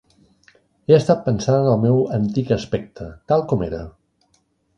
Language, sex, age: Catalan, male, 60-69